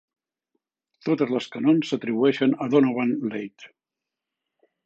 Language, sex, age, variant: Catalan, male, 60-69, Central